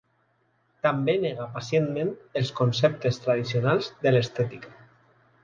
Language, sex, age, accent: Catalan, male, 30-39, valencià